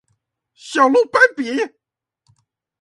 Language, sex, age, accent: Chinese, male, 19-29, 出生地：臺北市